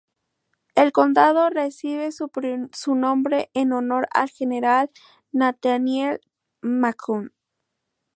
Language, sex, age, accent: Spanish, female, under 19, México